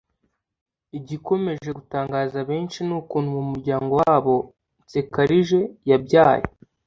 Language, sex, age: Kinyarwanda, male, under 19